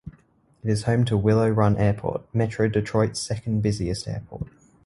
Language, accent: English, Australian English